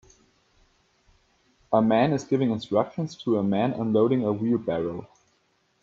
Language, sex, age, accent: English, male, 19-29, United States English